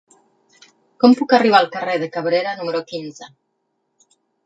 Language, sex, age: Catalan, female, 50-59